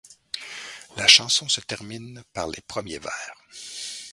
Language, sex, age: French, male, 50-59